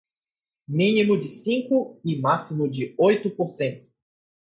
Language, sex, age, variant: Portuguese, male, 19-29, Portuguese (Brasil)